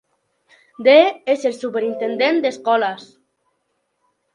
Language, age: Catalan, under 19